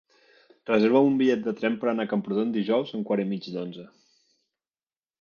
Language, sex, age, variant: Catalan, male, 30-39, Central